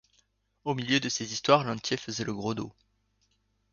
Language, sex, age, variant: French, male, 19-29, Français de métropole